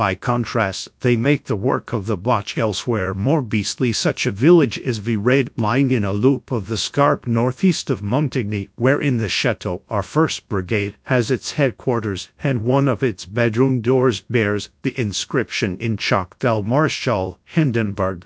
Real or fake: fake